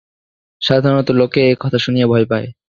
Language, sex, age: Bengali, male, under 19